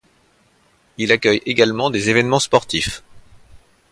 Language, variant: French, Français de métropole